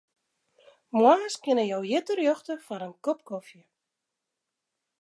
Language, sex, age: Western Frisian, female, 40-49